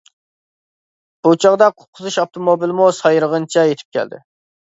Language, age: Uyghur, 19-29